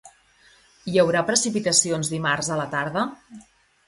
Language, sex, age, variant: Catalan, female, 40-49, Central